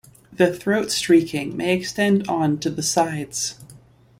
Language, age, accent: English, 19-29, United States English